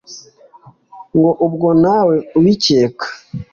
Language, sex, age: Kinyarwanda, male, 19-29